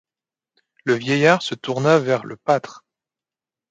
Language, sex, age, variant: French, male, 19-29, Français de métropole